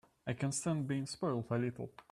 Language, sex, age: English, male, 19-29